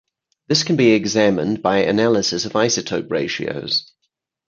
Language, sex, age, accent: English, male, 30-39, England English; New Zealand English